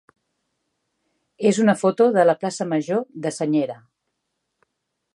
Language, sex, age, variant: Catalan, female, 50-59, Central